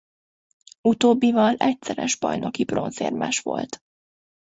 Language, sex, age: Hungarian, female, 19-29